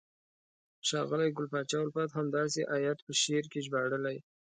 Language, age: Pashto, 19-29